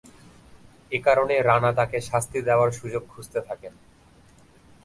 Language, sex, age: Bengali, male, 19-29